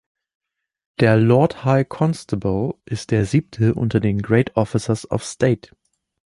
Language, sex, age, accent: German, male, 19-29, Deutschland Deutsch